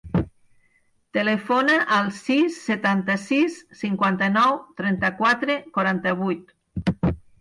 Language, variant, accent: Catalan, Nord-Occidental, nord-occidental